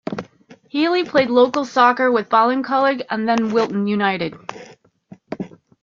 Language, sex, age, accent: English, female, 40-49, United States English